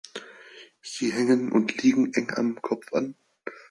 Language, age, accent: German, 19-29, Deutschland Deutsch